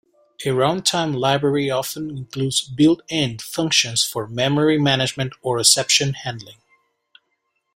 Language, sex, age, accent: English, male, 30-39, United States English